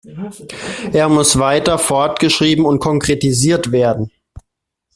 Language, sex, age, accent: German, male, 30-39, Deutschland Deutsch